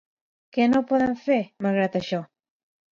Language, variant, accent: Catalan, Central, central